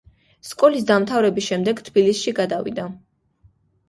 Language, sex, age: Georgian, female, 19-29